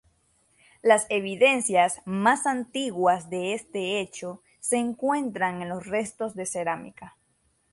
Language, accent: Spanish, América central; Caribe: Cuba, Venezuela, Puerto Rico, República Dominicana, Panamá, Colombia caribeña, México caribeño, Costa del golfo de México